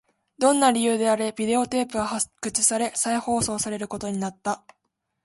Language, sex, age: Japanese, female, 19-29